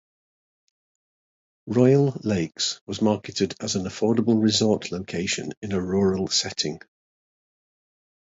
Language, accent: English, yorkshire